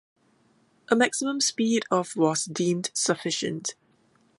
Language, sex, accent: English, female, Singaporean English